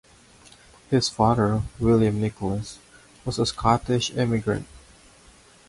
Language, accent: English, Filipino